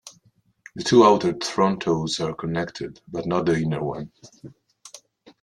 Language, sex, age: English, male, 30-39